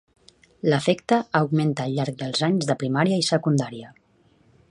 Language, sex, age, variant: Catalan, female, 19-29, Central